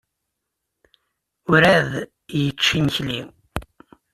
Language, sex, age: Kabyle, male, 40-49